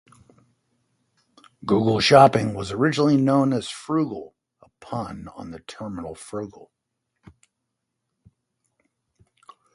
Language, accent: English, United States English